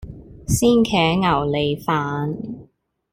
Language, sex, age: Cantonese, female, 19-29